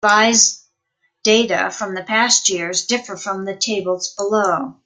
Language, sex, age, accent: English, female, 70-79, United States English